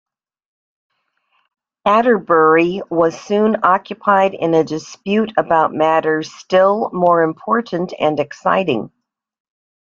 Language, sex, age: English, female, 60-69